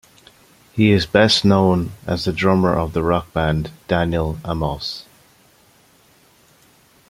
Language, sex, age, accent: English, male, 30-39, Irish English